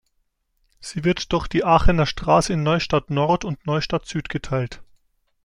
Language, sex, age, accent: German, male, 19-29, Deutschland Deutsch